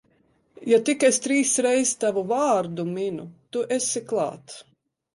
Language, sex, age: Latvian, female, 40-49